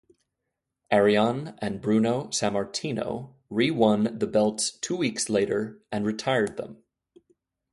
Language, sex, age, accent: English, male, 30-39, United States English